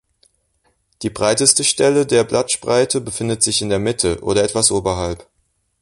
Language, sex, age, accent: German, male, 19-29, Deutschland Deutsch